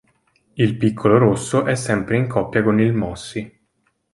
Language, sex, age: Italian, male, 19-29